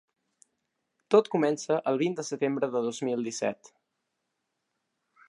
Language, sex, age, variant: Catalan, male, under 19, Central